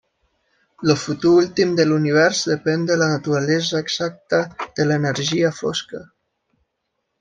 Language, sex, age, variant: Catalan, male, under 19, Nord-Occidental